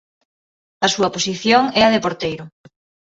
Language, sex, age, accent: Galician, female, 19-29, Neofalante